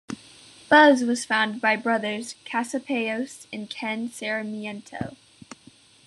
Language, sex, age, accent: English, female, under 19, United States English